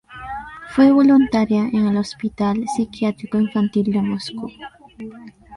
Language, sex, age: Spanish, female, under 19